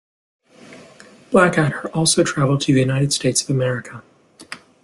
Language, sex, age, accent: English, male, 19-29, Canadian English